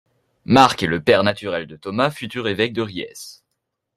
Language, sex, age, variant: French, male, under 19, Français de métropole